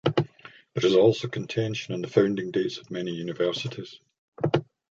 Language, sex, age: English, male, 60-69